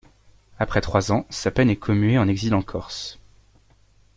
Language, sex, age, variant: French, male, 19-29, Français de métropole